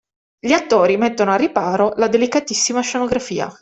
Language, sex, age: Italian, female, 19-29